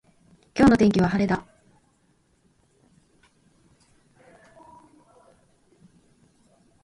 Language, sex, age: Japanese, female, 19-29